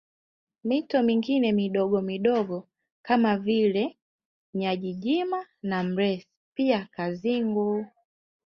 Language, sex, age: Swahili, female, 19-29